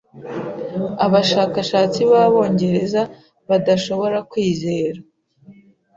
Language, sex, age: Kinyarwanda, female, 19-29